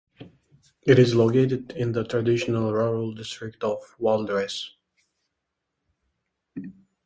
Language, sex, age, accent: English, male, 19-29, England English